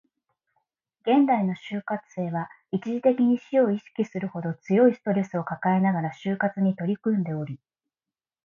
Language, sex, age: Japanese, female, 19-29